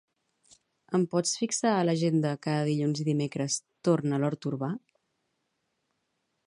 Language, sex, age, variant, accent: Catalan, female, 40-49, Central, central